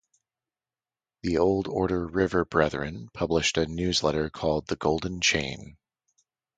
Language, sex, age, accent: English, male, 30-39, United States English